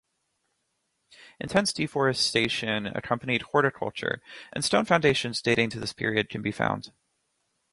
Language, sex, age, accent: English, male, 19-29, United States English